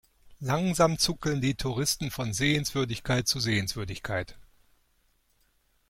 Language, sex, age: German, male, 50-59